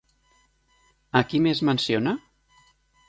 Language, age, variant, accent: Catalan, 50-59, Central, central